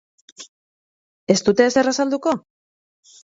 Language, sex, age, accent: Basque, female, 30-39, Mendebalekoa (Araba, Bizkaia, Gipuzkoako mendebaleko herri batzuk)